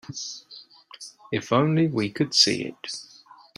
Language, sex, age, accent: English, male, 40-49, England English